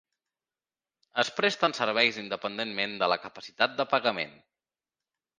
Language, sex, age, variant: Catalan, male, 19-29, Central